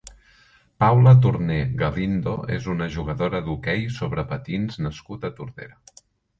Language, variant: Catalan, Central